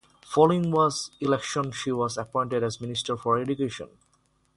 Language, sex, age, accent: English, male, 19-29, India and South Asia (India, Pakistan, Sri Lanka)